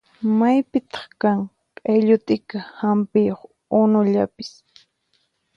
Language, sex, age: Puno Quechua, female, 19-29